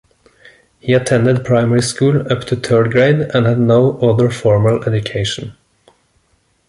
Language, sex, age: English, male, 30-39